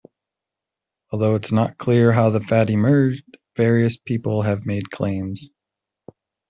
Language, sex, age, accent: English, male, 30-39, United States English